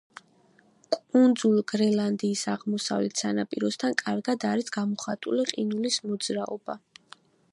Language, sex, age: Georgian, female, 19-29